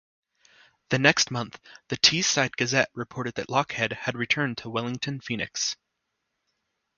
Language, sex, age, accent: English, male, under 19, United States English